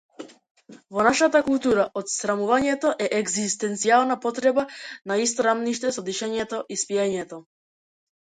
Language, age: Macedonian, 40-49